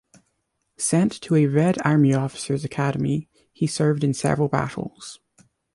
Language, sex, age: English, male, under 19